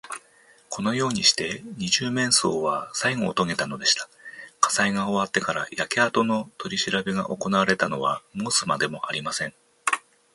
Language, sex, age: Japanese, male, 50-59